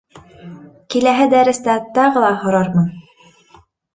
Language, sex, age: Bashkir, female, 19-29